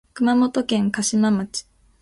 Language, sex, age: Japanese, female, under 19